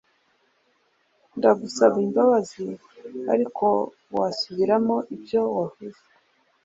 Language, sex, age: Kinyarwanda, male, 40-49